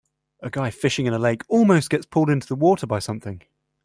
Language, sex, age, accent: English, male, 19-29, England English